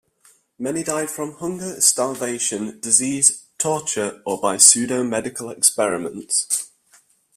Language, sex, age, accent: English, male, 19-29, England English